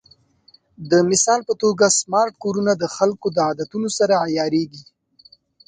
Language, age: Pashto, 19-29